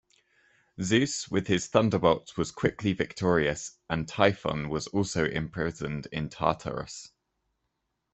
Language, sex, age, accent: English, male, 30-39, England English